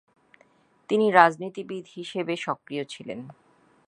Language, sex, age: Bengali, female, 30-39